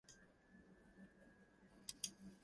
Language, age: English, 19-29